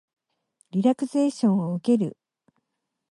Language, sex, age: Japanese, female, 50-59